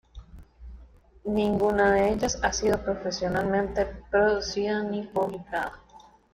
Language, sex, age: Spanish, female, 19-29